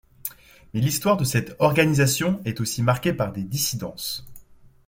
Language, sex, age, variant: French, male, 19-29, Français de métropole